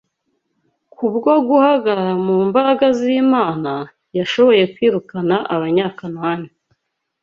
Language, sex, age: Kinyarwanda, female, 19-29